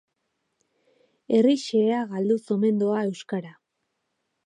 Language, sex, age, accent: Basque, female, 30-39, Erdialdekoa edo Nafarra (Gipuzkoa, Nafarroa)